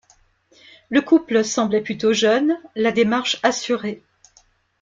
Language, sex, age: French, female, 50-59